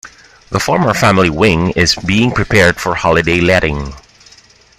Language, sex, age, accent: English, male, 30-39, Filipino